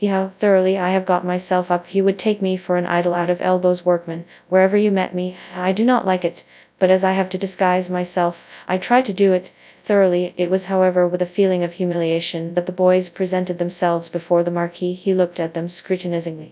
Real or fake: fake